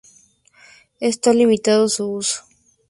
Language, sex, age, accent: Spanish, female, 19-29, México